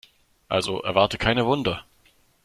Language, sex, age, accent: German, male, 19-29, Deutschland Deutsch